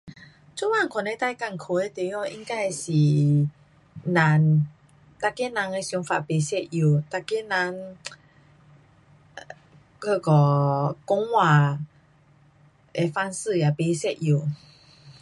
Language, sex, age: Pu-Xian Chinese, female, 40-49